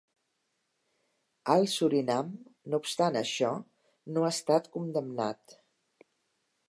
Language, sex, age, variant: Catalan, female, 60-69, Central